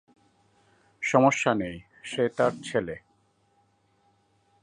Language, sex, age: Bengali, male, 40-49